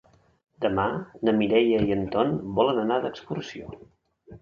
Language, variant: Catalan, Central